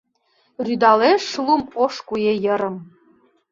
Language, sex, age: Mari, female, 40-49